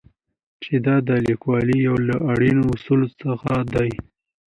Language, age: Pashto, 19-29